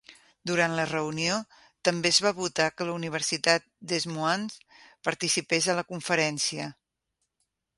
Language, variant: Catalan, Central